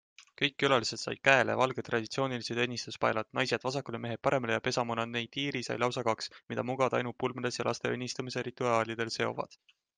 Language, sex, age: Estonian, male, 19-29